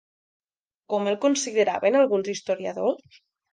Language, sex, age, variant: Catalan, female, 19-29, Nord-Occidental